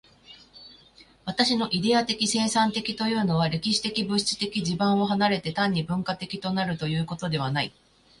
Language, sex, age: Japanese, female, 40-49